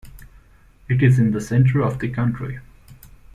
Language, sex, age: English, male, 19-29